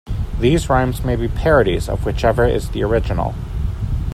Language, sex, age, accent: English, male, 19-29, United States English